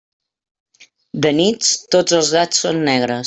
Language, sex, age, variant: Catalan, female, 60-69, Central